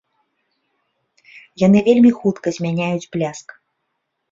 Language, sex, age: Belarusian, female, 30-39